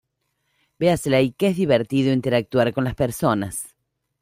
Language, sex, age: Spanish, female, 50-59